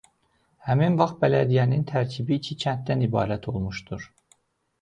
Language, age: Azerbaijani, 30-39